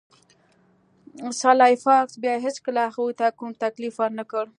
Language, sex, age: Pashto, female, 30-39